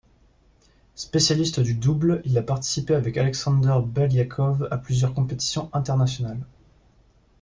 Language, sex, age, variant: French, male, 19-29, Français de métropole